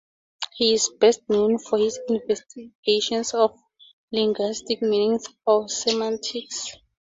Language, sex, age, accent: English, female, 19-29, Southern African (South Africa, Zimbabwe, Namibia)